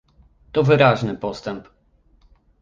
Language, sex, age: Polish, male, 30-39